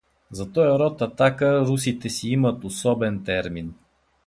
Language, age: Bulgarian, 60-69